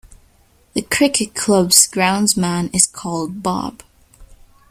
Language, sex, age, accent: English, female, under 19, England English